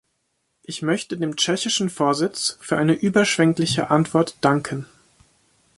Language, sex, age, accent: German, male, 19-29, Deutschland Deutsch